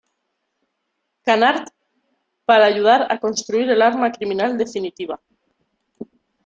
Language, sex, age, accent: Spanish, female, 30-39, España: Centro-Sur peninsular (Madrid, Toledo, Castilla-La Mancha)